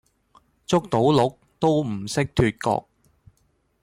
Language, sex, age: Cantonese, male, 19-29